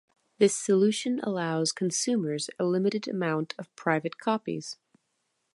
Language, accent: English, United States English